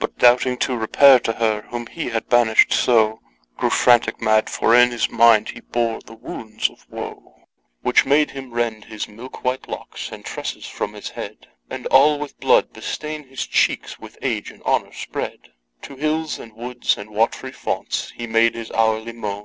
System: none